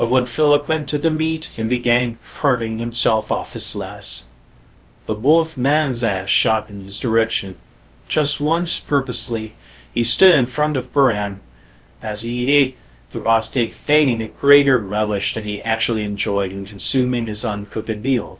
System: TTS, VITS